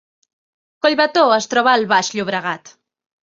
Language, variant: Catalan, Central